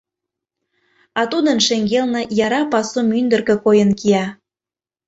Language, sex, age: Mari, female, 19-29